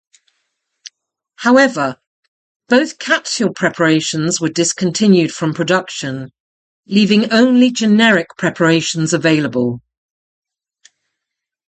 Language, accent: English, England English